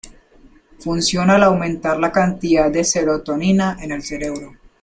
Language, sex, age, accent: Spanish, male, under 19, Andino-Pacífico: Colombia, Perú, Ecuador, oeste de Bolivia y Venezuela andina